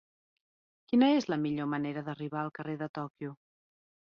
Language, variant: Catalan, Central